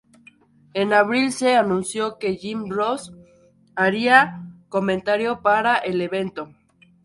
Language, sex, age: Spanish, female, under 19